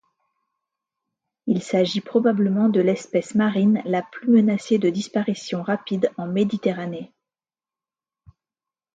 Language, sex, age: French, female, 50-59